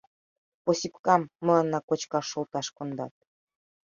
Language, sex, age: Mari, female, 30-39